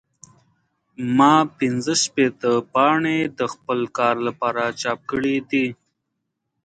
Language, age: Pashto, 19-29